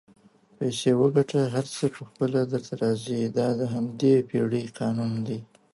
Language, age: Pashto, 19-29